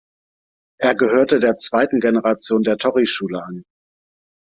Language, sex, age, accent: German, male, 40-49, Deutschland Deutsch